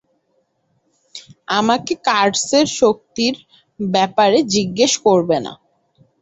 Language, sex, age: Bengali, female, 19-29